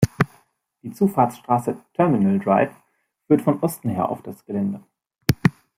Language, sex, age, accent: German, male, 19-29, Deutschland Deutsch